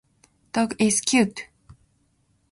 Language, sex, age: Japanese, female, 19-29